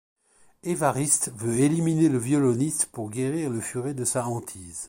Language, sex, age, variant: French, male, 50-59, Français de métropole